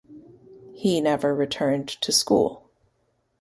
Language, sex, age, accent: English, female, 40-49, Canadian English